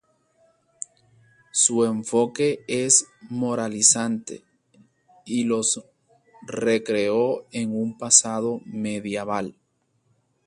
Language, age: Spanish, 30-39